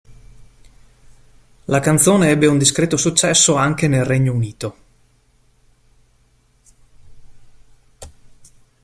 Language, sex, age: Italian, male, 40-49